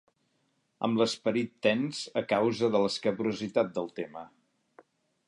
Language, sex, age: Catalan, male, 50-59